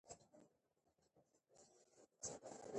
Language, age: Pashto, 19-29